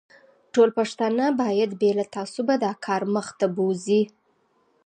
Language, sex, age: Pashto, female, 30-39